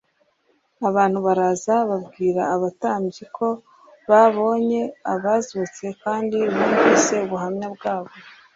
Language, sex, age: Kinyarwanda, female, 19-29